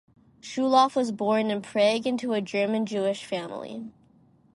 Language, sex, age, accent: English, female, under 19, United States English